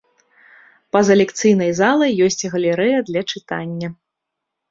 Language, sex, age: Belarusian, female, 30-39